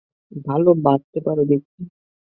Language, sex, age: Bengali, male, 19-29